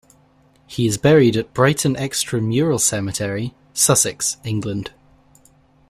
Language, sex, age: English, male, 19-29